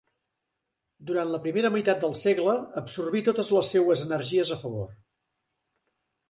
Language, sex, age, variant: Catalan, male, 60-69, Central